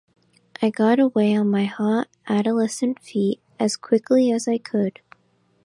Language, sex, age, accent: English, female, under 19, United States English